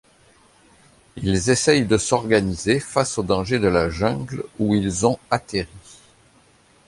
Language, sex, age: French, male, 50-59